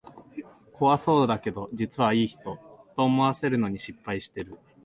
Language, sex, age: Japanese, male, under 19